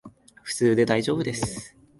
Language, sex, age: Japanese, male, 19-29